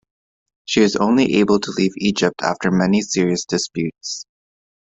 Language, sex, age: English, male, 19-29